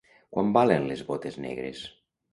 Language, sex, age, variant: Catalan, male, 50-59, Nord-Occidental